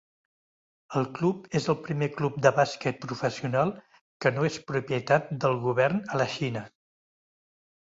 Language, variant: Catalan, Central